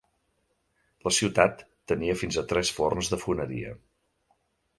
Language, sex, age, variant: Catalan, male, 40-49, Central